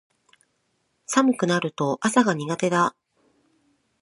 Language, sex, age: Japanese, female, 40-49